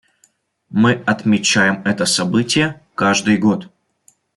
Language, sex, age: Russian, male, 19-29